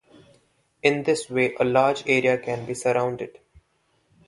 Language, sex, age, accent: English, male, 19-29, India and South Asia (India, Pakistan, Sri Lanka)